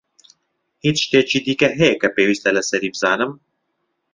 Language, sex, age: Central Kurdish, male, 19-29